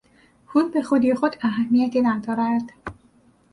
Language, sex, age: Persian, female, 40-49